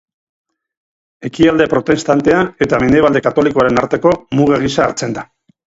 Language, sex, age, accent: Basque, male, 50-59, Mendebalekoa (Araba, Bizkaia, Gipuzkoako mendebaleko herri batzuk)